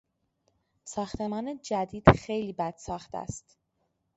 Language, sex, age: Persian, female, 19-29